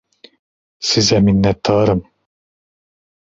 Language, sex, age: Turkish, male, 30-39